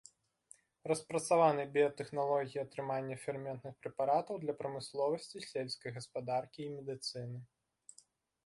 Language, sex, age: Belarusian, male, 19-29